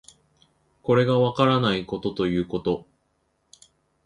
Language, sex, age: Japanese, male, 19-29